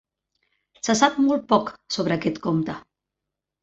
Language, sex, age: Catalan, female, 40-49